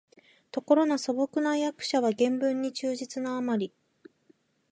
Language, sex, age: Japanese, female, 19-29